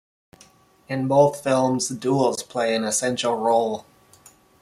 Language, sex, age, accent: English, male, 30-39, United States English